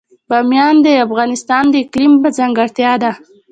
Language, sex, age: Pashto, female, under 19